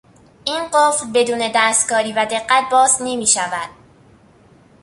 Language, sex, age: Persian, female, under 19